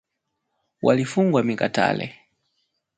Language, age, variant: Swahili, 19-29, Kiswahili cha Bara ya Tanzania